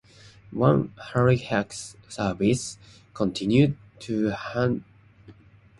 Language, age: English, 19-29